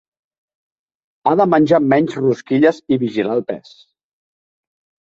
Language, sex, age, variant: Catalan, male, 30-39, Central